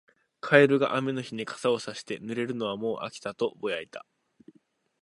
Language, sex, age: Japanese, male, 19-29